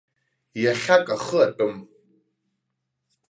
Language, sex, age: Abkhazian, male, 19-29